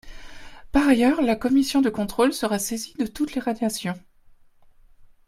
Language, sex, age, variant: French, female, 19-29, Français de métropole